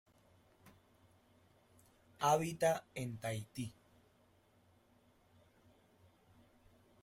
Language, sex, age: Spanish, male, 19-29